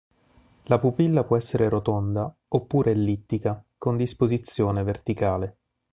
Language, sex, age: Italian, male, 40-49